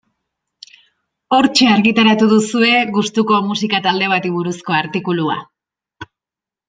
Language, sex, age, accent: Basque, female, 19-29, Erdialdekoa edo Nafarra (Gipuzkoa, Nafarroa)